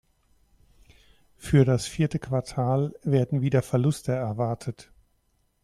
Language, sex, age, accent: German, male, 50-59, Deutschland Deutsch